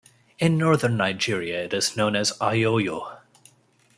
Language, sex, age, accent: English, male, 30-39, United States English